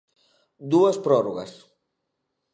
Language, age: Galician, 19-29